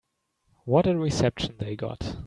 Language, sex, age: English, male, 19-29